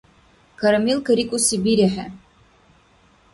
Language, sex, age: Dargwa, female, 19-29